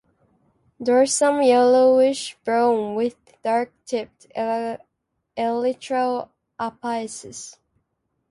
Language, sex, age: English, female, 19-29